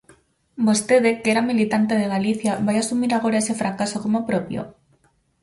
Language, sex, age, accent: Galician, female, 19-29, Normativo (estándar)